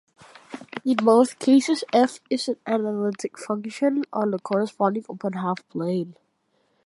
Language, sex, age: English, male, under 19